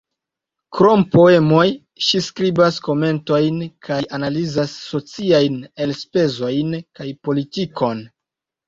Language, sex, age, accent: Esperanto, male, 19-29, Internacia